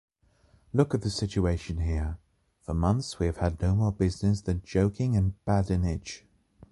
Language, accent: English, England English